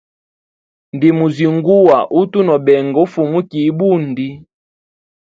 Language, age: Hemba, 19-29